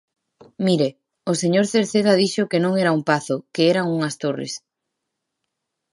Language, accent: Galician, Normativo (estándar)